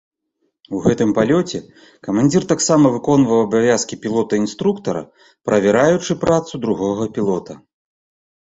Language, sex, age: Belarusian, male, 40-49